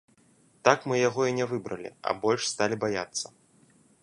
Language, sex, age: Belarusian, male, 19-29